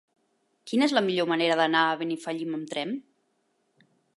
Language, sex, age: Catalan, female, 30-39